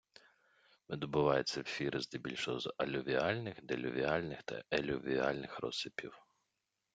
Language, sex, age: Ukrainian, male, 30-39